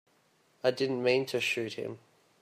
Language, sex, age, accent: English, male, 30-39, Australian English